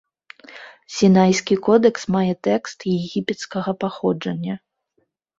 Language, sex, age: Belarusian, female, 30-39